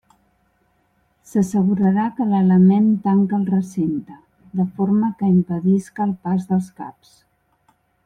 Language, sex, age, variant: Catalan, female, 50-59, Central